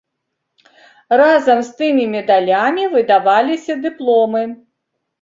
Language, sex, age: Belarusian, female, 60-69